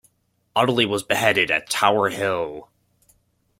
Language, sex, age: English, male, under 19